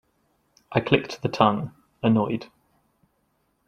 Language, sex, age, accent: English, male, 19-29, England English